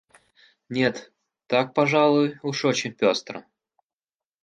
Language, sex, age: Russian, male, 19-29